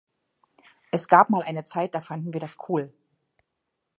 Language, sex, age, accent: German, female, 40-49, Deutschland Deutsch